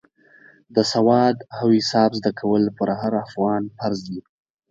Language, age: Pashto, 19-29